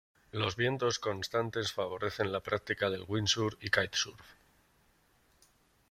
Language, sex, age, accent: Spanish, male, 30-39, España: Norte peninsular (Asturias, Castilla y León, Cantabria, País Vasco, Navarra, Aragón, La Rioja, Guadalajara, Cuenca)